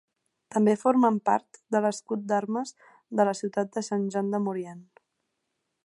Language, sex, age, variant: Catalan, female, 19-29, Central